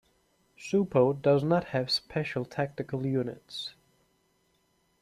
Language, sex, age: English, male, 19-29